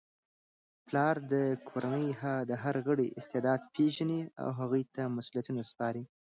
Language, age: Pashto, under 19